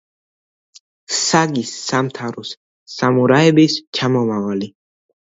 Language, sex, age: Georgian, male, under 19